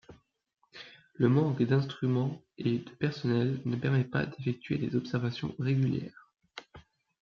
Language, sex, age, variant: French, male, under 19, Français de métropole